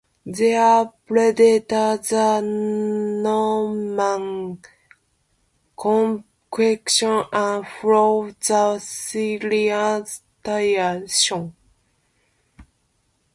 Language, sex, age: English, female, 30-39